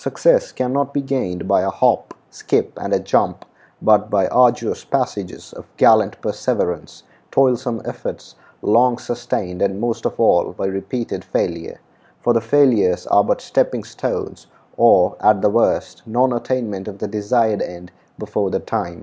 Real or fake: real